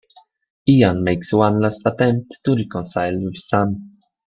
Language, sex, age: English, male, 19-29